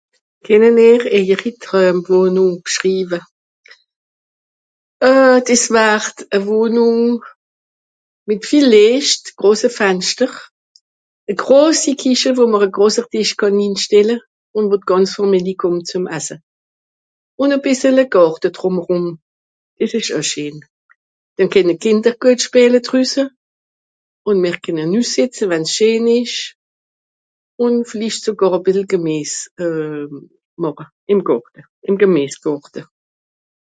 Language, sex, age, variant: Swiss German, female, 60-69, Nordniederàlemmànisch (Rishoffe, Zàwere, Bùsswìller, Hawenau, Brüemt, Stroossbùri, Molse, Dàmbàch, Schlettstàtt, Pfàlzbùri usw.)